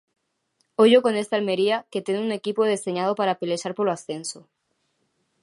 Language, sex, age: Galician, female, 19-29